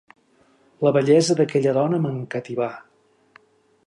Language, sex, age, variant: Catalan, male, 60-69, Central